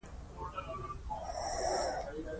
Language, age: Pashto, 19-29